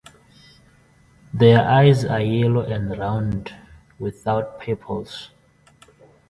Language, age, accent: English, 19-29, Southern African (South Africa, Zimbabwe, Namibia)